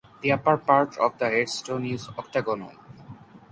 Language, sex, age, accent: English, male, under 19, India and South Asia (India, Pakistan, Sri Lanka)